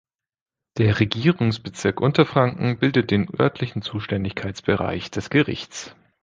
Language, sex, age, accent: German, male, 30-39, Deutschland Deutsch